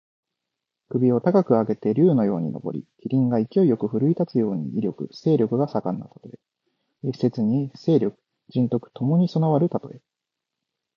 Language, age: Japanese, 19-29